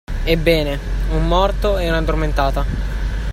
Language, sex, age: Italian, male, 50-59